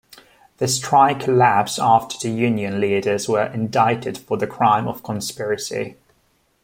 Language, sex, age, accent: English, male, 19-29, England English